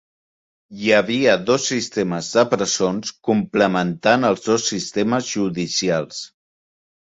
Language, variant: Catalan, Central